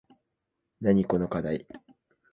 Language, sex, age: Japanese, male, 19-29